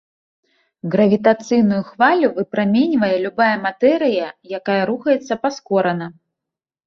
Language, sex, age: Belarusian, female, 30-39